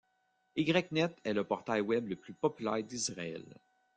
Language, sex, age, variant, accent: French, male, 40-49, Français d'Amérique du Nord, Français du Canada